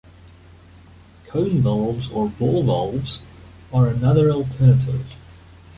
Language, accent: English, Southern African (South Africa, Zimbabwe, Namibia)